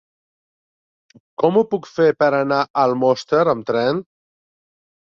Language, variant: Catalan, Central